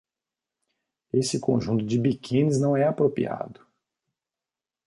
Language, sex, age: Portuguese, male, 50-59